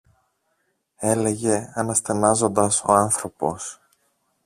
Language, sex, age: Greek, male, 30-39